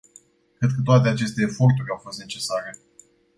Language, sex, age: Romanian, male, 19-29